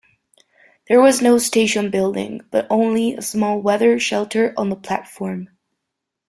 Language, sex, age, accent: English, female, 19-29, United States English